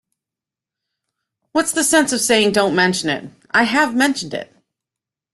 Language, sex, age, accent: English, female, 40-49, United States English